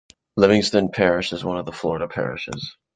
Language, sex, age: English, male, 19-29